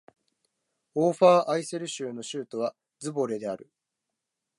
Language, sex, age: Japanese, male, 19-29